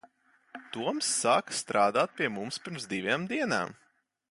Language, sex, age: Latvian, male, 19-29